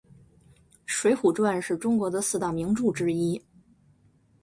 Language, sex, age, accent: Chinese, female, 19-29, 出生地：北京市